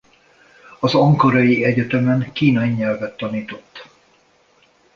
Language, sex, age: Hungarian, male, 60-69